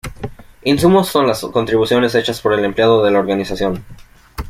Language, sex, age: Spanish, male, under 19